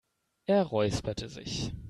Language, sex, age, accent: German, male, 19-29, Deutschland Deutsch